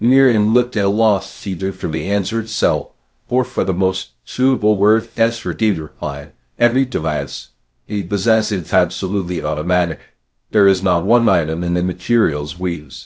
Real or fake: fake